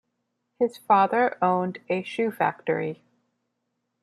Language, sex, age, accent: English, female, 19-29, United States English